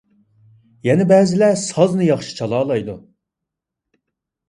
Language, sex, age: Uyghur, male, 19-29